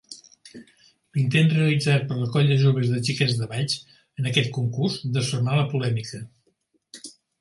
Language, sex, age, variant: Catalan, male, 60-69, Central